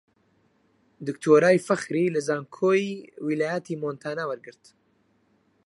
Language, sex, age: Central Kurdish, male, 19-29